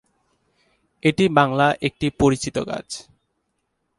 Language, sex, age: Bengali, male, 19-29